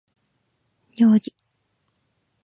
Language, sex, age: Japanese, female, 19-29